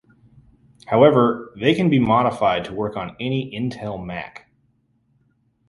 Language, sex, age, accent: English, male, 30-39, United States English